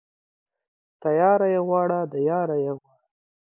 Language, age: Pashto, 19-29